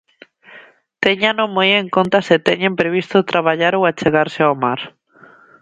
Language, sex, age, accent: Galician, female, 30-39, Normativo (estándar)